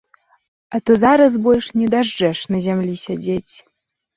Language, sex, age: Belarusian, female, 19-29